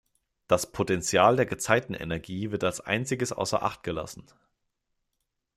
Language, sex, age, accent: German, male, 19-29, Deutschland Deutsch